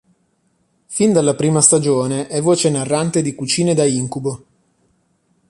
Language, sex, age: Italian, male, 30-39